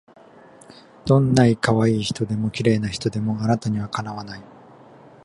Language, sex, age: Japanese, male, 19-29